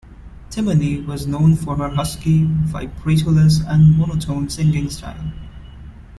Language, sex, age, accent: English, male, 19-29, India and South Asia (India, Pakistan, Sri Lanka)